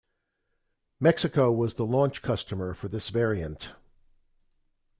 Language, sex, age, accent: English, male, 70-79, United States English